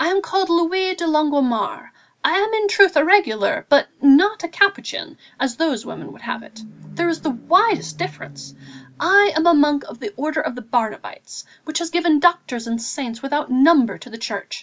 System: none